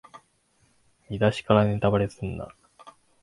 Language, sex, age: Japanese, male, 19-29